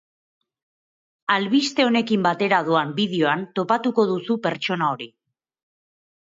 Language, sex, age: Basque, female, 30-39